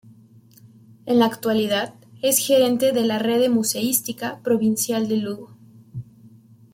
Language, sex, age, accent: Spanish, female, 19-29, México